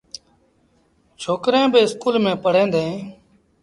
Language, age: Sindhi Bhil, 40-49